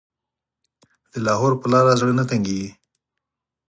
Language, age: Pashto, 30-39